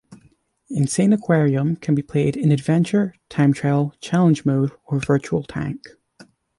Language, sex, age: English, male, under 19